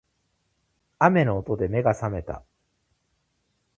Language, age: Japanese, 30-39